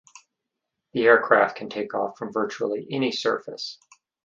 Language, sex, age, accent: English, male, 50-59, United States English